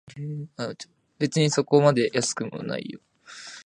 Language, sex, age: Japanese, male, 19-29